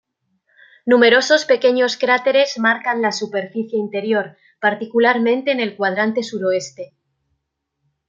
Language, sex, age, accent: Spanish, female, 40-49, España: Norte peninsular (Asturias, Castilla y León, Cantabria, País Vasco, Navarra, Aragón, La Rioja, Guadalajara, Cuenca)